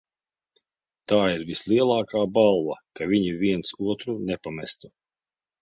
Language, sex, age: Latvian, male, 60-69